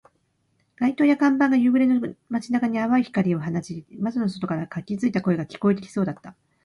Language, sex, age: Japanese, female, 50-59